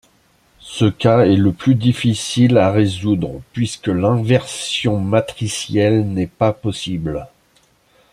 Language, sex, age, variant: French, male, 50-59, Français de métropole